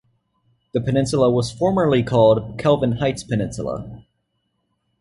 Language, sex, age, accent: English, male, under 19, United States English